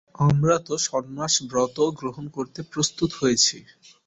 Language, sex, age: Bengali, male, 19-29